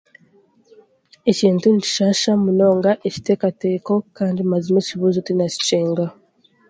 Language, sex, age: Chiga, female, 19-29